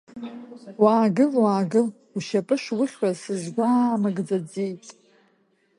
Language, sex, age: Abkhazian, female, 30-39